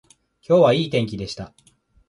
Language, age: Japanese, 19-29